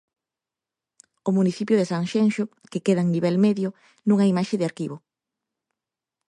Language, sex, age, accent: Galician, female, 19-29, Oriental (común en zona oriental)